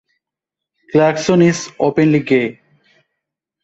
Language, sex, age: English, male, 30-39